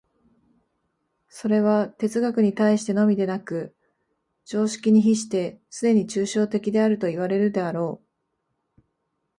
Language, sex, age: Japanese, female, 30-39